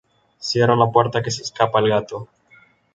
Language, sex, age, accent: Spanish, male, 19-29, Caribe: Cuba, Venezuela, Puerto Rico, República Dominicana, Panamá, Colombia caribeña, México caribeño, Costa del golfo de México